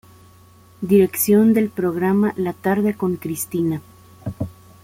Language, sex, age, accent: Spanish, female, 30-39, México